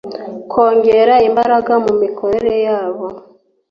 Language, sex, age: Kinyarwanda, female, 40-49